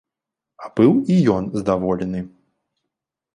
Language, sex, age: Belarusian, male, 30-39